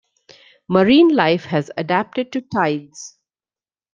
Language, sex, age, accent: English, female, 40-49, India and South Asia (India, Pakistan, Sri Lanka)